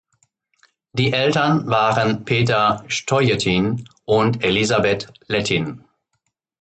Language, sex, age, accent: German, male, 50-59, Deutschland Deutsch